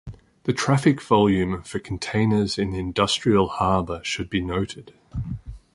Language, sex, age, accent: English, male, 30-39, Australian English